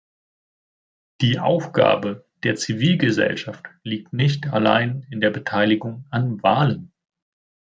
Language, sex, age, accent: German, male, 19-29, Deutschland Deutsch